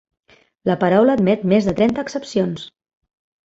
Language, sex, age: Catalan, female, 40-49